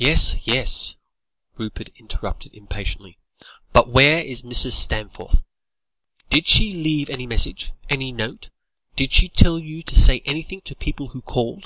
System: none